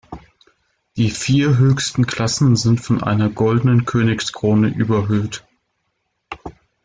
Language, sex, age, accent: German, male, 30-39, Deutschland Deutsch